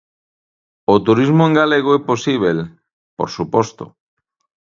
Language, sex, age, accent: Galician, male, 40-49, Normativo (estándar)